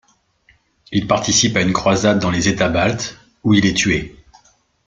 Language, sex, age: French, male, 40-49